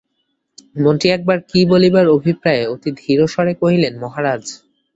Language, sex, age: Bengali, male, under 19